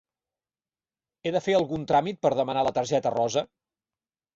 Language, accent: Catalan, nord-oriental